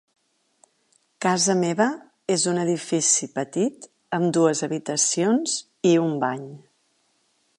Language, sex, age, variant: Catalan, female, 40-49, Central